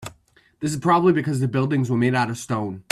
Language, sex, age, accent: English, male, 30-39, United States English